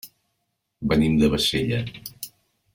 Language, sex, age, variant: Catalan, male, 50-59, Central